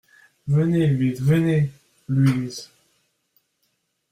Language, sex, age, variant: French, male, 19-29, Français de métropole